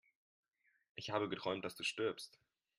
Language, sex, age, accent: German, male, 19-29, Deutschland Deutsch